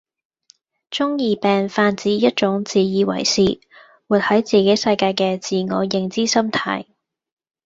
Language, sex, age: Cantonese, female, 19-29